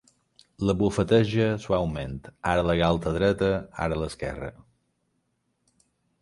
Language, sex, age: Catalan, male, 40-49